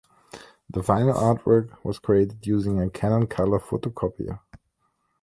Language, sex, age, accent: English, male, 30-39, United States English